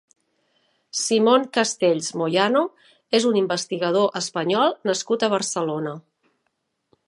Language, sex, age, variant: Catalan, female, 40-49, Central